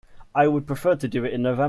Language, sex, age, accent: English, male, under 19, England English